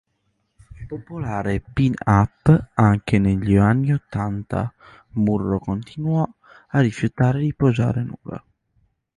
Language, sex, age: Italian, male, under 19